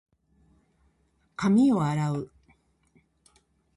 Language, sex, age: Japanese, female, 60-69